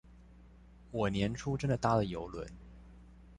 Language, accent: Chinese, 出生地：彰化縣